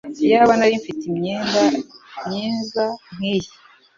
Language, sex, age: Kinyarwanda, female, 50-59